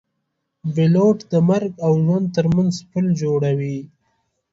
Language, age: Pashto, 19-29